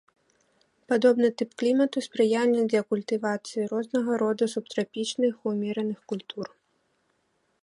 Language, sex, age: Belarusian, female, 19-29